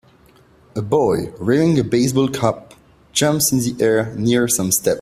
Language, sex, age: English, male, 19-29